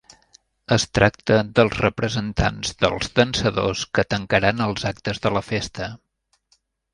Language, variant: Catalan, Central